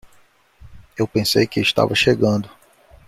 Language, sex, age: Portuguese, male, 40-49